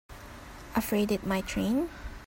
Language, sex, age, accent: English, female, 19-29, Filipino